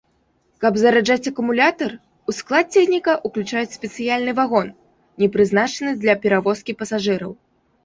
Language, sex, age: Belarusian, female, under 19